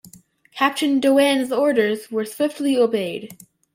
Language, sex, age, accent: English, male, under 19, United States English